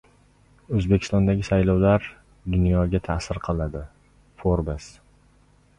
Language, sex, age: Uzbek, male, 19-29